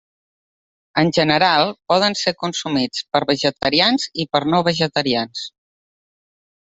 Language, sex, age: Catalan, female, 40-49